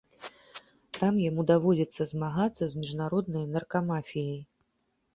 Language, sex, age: Belarusian, female, 30-39